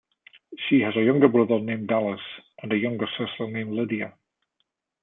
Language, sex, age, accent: English, male, 50-59, Scottish English